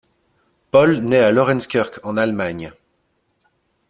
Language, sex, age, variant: French, male, 30-39, Français de métropole